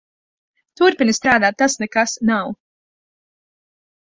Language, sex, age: Latvian, female, 19-29